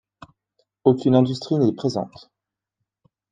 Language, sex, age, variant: French, male, 19-29, Français de métropole